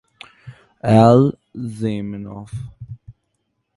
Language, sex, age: Italian, male, under 19